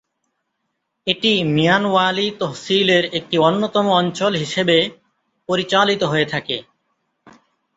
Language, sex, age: Bengali, male, 30-39